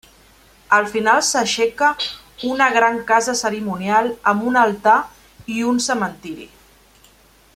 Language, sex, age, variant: Catalan, female, 40-49, Central